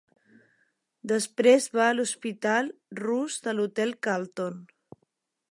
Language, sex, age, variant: Catalan, female, 30-39, Central